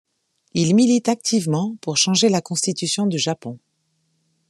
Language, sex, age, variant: French, female, 40-49, Français de métropole